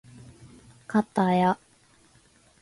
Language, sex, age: Japanese, female, 19-29